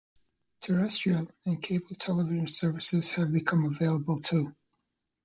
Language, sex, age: English, male, 40-49